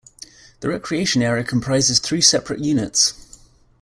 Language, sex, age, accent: English, male, 30-39, England English